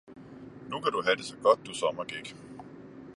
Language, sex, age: Danish, male, 40-49